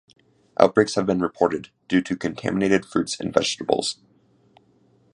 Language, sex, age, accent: English, male, 19-29, United States English